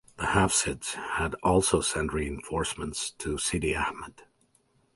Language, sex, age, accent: English, male, 40-49, United States English